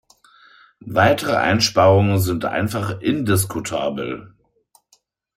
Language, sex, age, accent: German, male, 50-59, Deutschland Deutsch